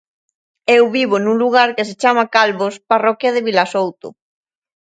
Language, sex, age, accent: Galician, female, 30-39, Central (gheada)